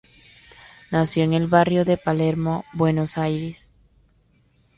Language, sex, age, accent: Spanish, female, under 19, Caribe: Cuba, Venezuela, Puerto Rico, República Dominicana, Panamá, Colombia caribeña, México caribeño, Costa del golfo de México